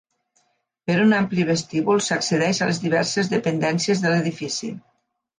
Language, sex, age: Catalan, female, 50-59